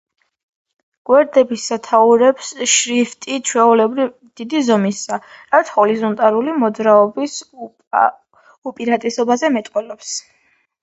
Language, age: Georgian, under 19